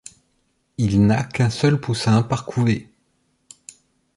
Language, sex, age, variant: French, male, 30-39, Français de métropole